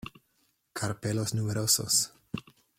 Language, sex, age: Spanish, male, 30-39